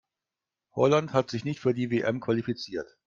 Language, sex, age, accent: German, male, 50-59, Deutschland Deutsch